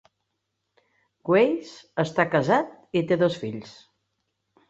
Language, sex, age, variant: Catalan, female, 60-69, Central